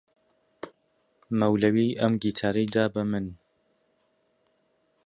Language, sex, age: Central Kurdish, male, 19-29